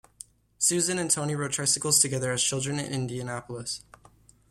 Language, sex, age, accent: English, male, under 19, Canadian English